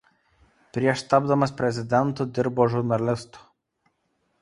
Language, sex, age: Lithuanian, male, 19-29